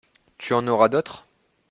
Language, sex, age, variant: French, male, 19-29, Français de métropole